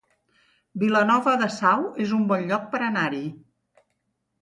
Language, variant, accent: Catalan, Central, central